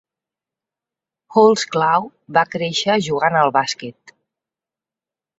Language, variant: Catalan, Central